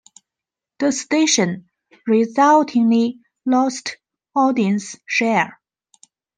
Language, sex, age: English, female, 30-39